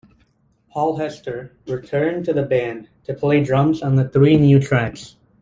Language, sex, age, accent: English, male, under 19, United States English